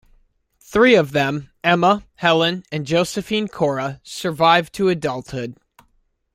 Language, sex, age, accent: English, male, 19-29, United States English